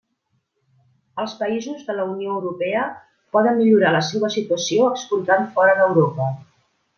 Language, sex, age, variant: Catalan, female, 50-59, Central